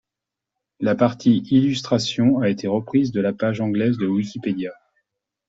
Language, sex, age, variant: French, male, 40-49, Français de métropole